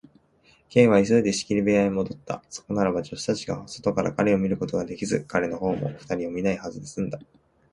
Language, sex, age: Japanese, male, 19-29